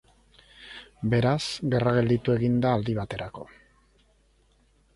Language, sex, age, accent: Basque, male, 50-59, Erdialdekoa edo Nafarra (Gipuzkoa, Nafarroa)